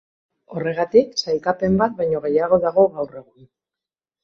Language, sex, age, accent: Basque, female, 50-59, Mendebalekoa (Araba, Bizkaia, Gipuzkoako mendebaleko herri batzuk)